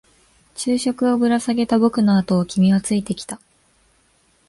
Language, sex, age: Japanese, female, 19-29